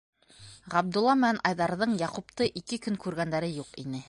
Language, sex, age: Bashkir, female, 30-39